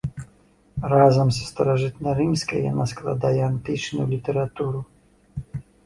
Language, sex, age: Belarusian, male, 50-59